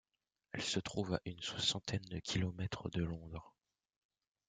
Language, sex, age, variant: French, male, under 19, Français de métropole